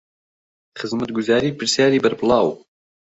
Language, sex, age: Central Kurdish, male, 19-29